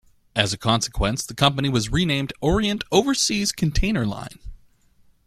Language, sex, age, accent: English, male, 30-39, United States English